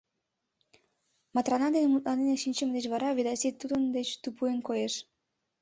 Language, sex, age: Mari, female, under 19